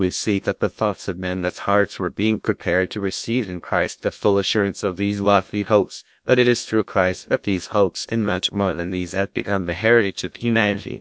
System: TTS, GlowTTS